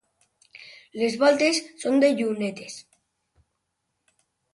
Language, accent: Catalan, valencià